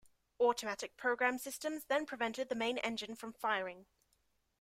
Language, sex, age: English, female, 19-29